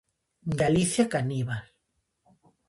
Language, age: Galician, under 19